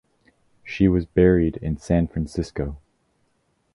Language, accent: English, Canadian English